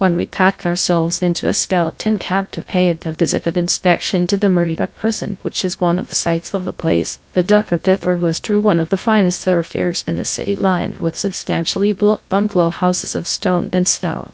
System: TTS, GlowTTS